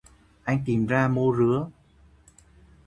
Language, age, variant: Vietnamese, 19-29, Hà Nội